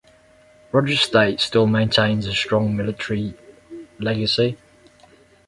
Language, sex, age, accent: English, male, 40-49, England English